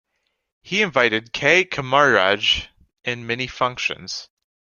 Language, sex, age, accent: English, male, under 19, United States English